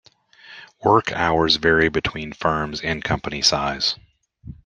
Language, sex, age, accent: English, male, 40-49, United States English